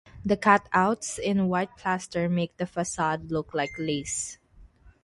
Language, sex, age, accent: English, female, 19-29, United States English; Filipino